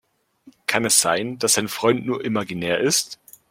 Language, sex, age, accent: German, male, 19-29, Deutschland Deutsch